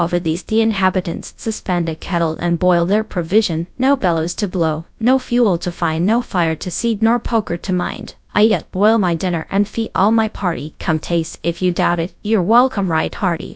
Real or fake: fake